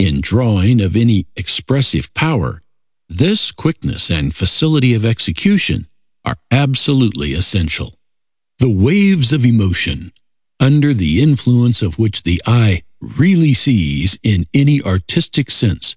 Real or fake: real